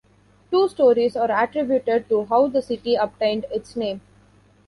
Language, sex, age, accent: English, female, 19-29, India and South Asia (India, Pakistan, Sri Lanka)